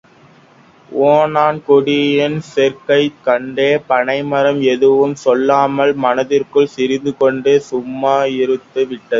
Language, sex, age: Tamil, male, under 19